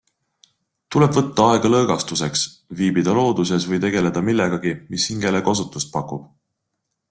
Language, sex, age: Estonian, male, 30-39